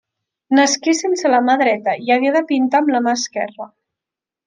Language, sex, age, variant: Catalan, female, under 19, Central